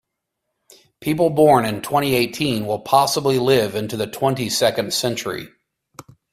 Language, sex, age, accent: English, male, 30-39, United States English